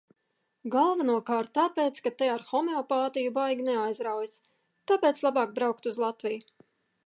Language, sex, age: Latvian, female, 40-49